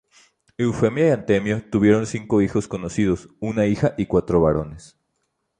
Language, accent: Spanish, México